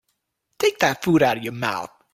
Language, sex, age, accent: English, male, 40-49, New Zealand English